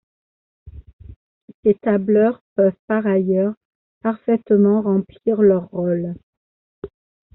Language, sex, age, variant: French, female, 40-49, Français de métropole